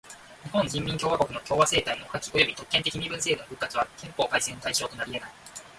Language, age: Japanese, 19-29